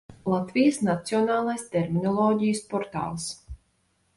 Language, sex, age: Latvian, female, 19-29